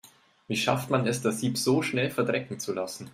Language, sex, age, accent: German, male, 19-29, Deutschland Deutsch